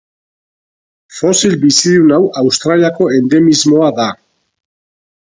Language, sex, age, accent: Basque, male, 50-59, Mendebalekoa (Araba, Bizkaia, Gipuzkoako mendebaleko herri batzuk)